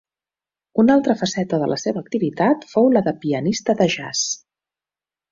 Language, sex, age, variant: Catalan, female, 50-59, Central